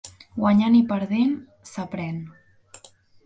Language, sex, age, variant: Catalan, female, under 19, Central